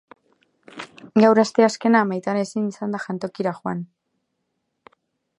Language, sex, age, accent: Basque, female, 19-29, Mendebalekoa (Araba, Bizkaia, Gipuzkoako mendebaleko herri batzuk)